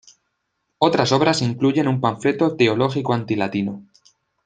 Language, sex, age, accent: Spanish, male, 19-29, España: Centro-Sur peninsular (Madrid, Toledo, Castilla-La Mancha)